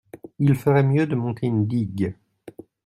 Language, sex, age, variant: French, male, 19-29, Français de métropole